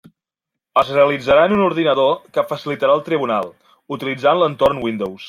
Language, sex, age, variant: Catalan, male, 30-39, Central